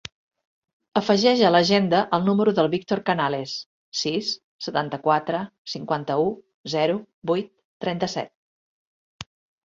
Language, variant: Catalan, Central